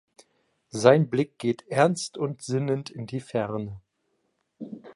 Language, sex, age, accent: German, male, 19-29, Deutschland Deutsch